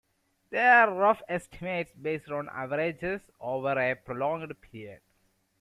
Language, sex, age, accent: English, male, 19-29, India and South Asia (India, Pakistan, Sri Lanka)